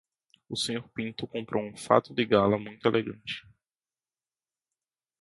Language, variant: Portuguese, Portuguese (Brasil)